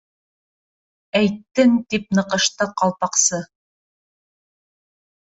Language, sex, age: Bashkir, female, 30-39